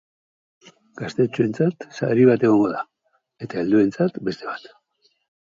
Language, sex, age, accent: Basque, male, 60-69, Mendebalekoa (Araba, Bizkaia, Gipuzkoako mendebaleko herri batzuk)